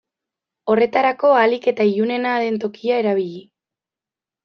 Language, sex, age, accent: Basque, female, 19-29, Mendebalekoa (Araba, Bizkaia, Gipuzkoako mendebaleko herri batzuk)